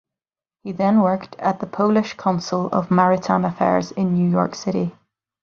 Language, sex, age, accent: English, female, 30-39, Northern Irish; yorkshire